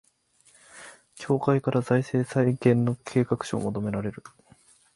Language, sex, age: Japanese, male, 19-29